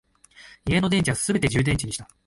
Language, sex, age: Japanese, male, 19-29